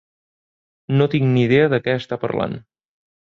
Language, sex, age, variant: Catalan, male, 19-29, Central